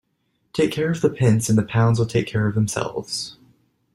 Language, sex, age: English, male, 19-29